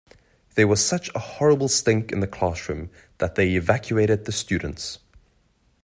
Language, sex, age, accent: English, male, 30-39, Southern African (South Africa, Zimbabwe, Namibia)